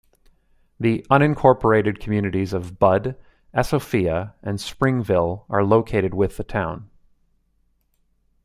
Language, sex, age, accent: English, male, 40-49, Canadian English